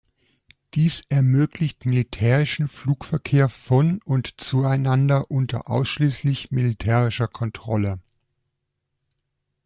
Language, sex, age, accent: German, male, 40-49, Deutschland Deutsch